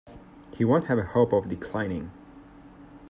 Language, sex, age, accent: English, male, 19-29, United States English